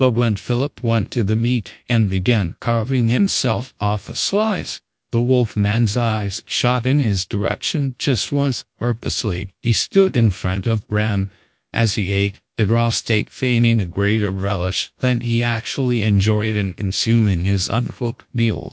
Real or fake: fake